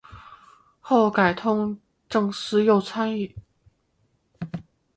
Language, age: Chinese, 19-29